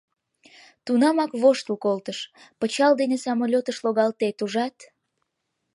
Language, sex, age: Mari, female, under 19